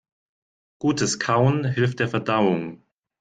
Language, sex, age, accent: German, male, 30-39, Deutschland Deutsch